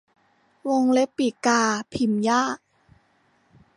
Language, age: Thai, under 19